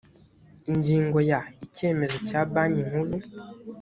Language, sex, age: Kinyarwanda, male, under 19